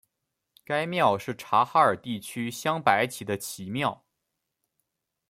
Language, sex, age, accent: Chinese, male, under 19, 出生地：黑龙江省